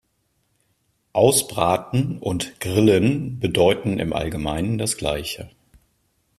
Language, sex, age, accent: German, male, 40-49, Deutschland Deutsch